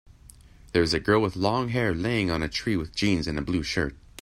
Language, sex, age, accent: English, male, 19-29, United States English